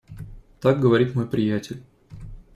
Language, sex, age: Russian, male, 30-39